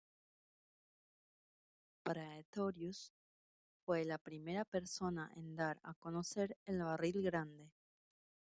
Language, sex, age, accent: Spanish, female, 30-39, Rioplatense: Argentina, Uruguay, este de Bolivia, Paraguay